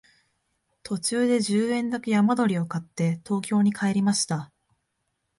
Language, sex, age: Japanese, female, 19-29